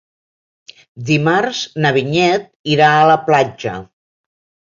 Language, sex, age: Catalan, female, 60-69